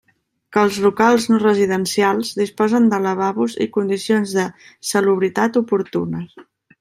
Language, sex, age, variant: Catalan, female, 19-29, Central